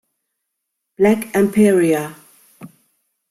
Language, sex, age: German, female, 50-59